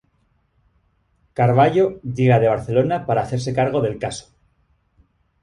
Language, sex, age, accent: Spanish, male, 30-39, España: Norte peninsular (Asturias, Castilla y León, Cantabria, País Vasco, Navarra, Aragón, La Rioja, Guadalajara, Cuenca)